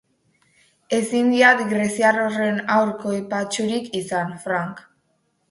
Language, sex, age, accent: Basque, female, under 19, Mendebalekoa (Araba, Bizkaia, Gipuzkoako mendebaleko herri batzuk)